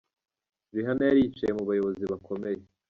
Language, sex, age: Kinyarwanda, male, 19-29